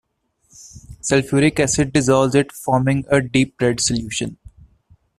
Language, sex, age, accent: English, male, under 19, India and South Asia (India, Pakistan, Sri Lanka)